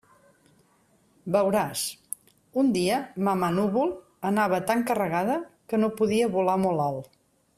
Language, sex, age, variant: Catalan, female, 50-59, Central